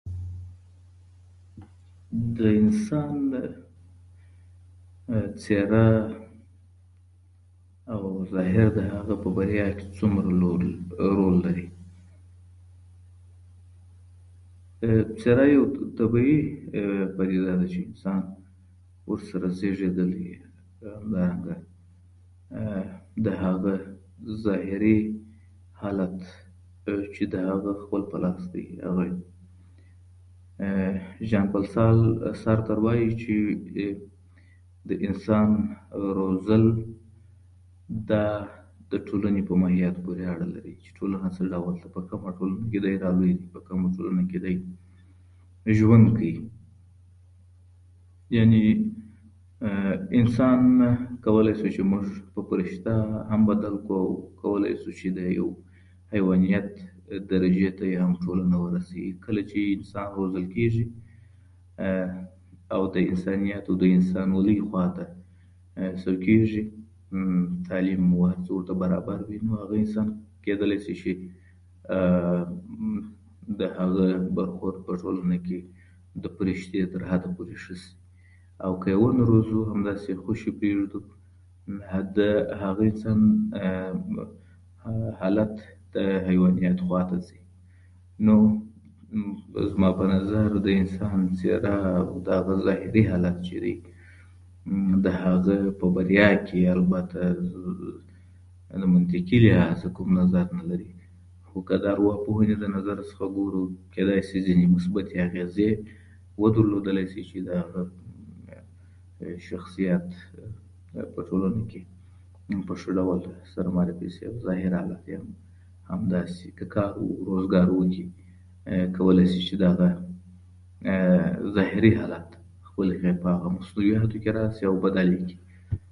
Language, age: Pashto, 30-39